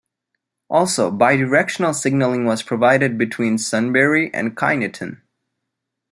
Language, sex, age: English, male, 50-59